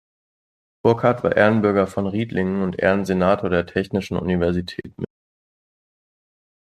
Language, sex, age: German, male, 19-29